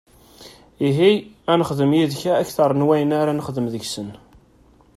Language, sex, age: Kabyle, male, 30-39